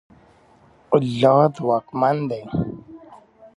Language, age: Pashto, 19-29